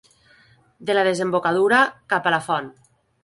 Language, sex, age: Catalan, female, 30-39